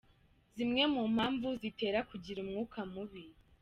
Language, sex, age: Kinyarwanda, female, under 19